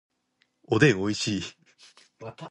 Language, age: Japanese, under 19